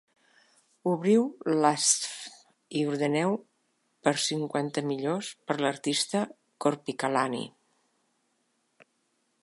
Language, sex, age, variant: Catalan, female, 60-69, Central